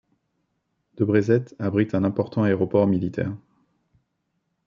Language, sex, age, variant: French, male, 40-49, Français de métropole